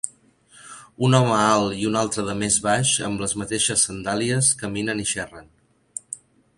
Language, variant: Catalan, Central